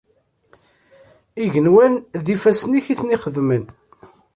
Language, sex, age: Kabyle, male, 30-39